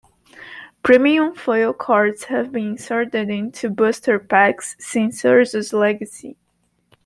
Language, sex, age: English, female, 19-29